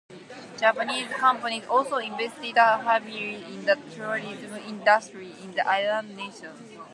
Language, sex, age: English, female, 19-29